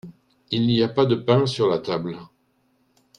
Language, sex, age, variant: French, male, 60-69, Français de métropole